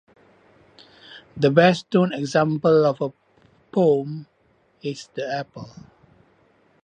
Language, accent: English, Malaysian English